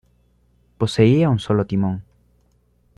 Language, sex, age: Spanish, male, under 19